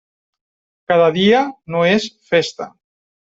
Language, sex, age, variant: Catalan, male, 30-39, Central